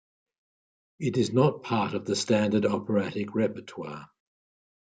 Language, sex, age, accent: English, male, 70-79, Australian English